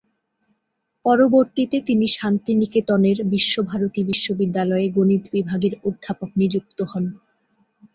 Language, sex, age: Bengali, female, 19-29